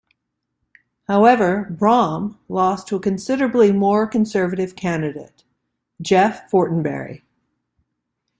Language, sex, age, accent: English, female, 50-59, United States English